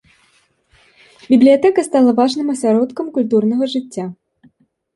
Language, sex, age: Belarusian, female, 19-29